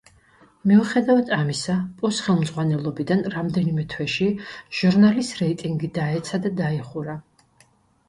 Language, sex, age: Georgian, female, 50-59